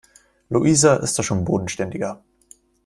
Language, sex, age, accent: German, male, 19-29, Deutschland Deutsch